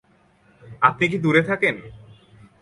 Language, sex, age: Bengali, male, 19-29